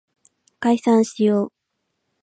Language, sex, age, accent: Japanese, female, 19-29, 関西